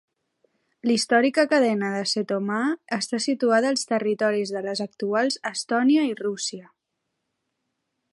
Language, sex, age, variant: Catalan, female, 19-29, Central